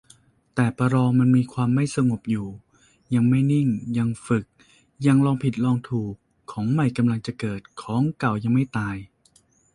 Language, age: Thai, 40-49